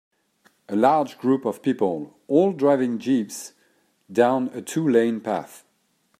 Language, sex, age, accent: English, male, 40-49, United States English